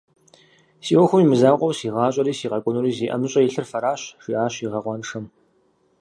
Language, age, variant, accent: Kabardian, 19-29, Адыгэбзэ (Къэбэрдей, Кирил, псоми зэдай), Джылэхъстэней (Gilahsteney)